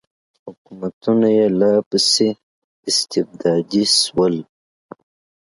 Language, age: Pashto, 19-29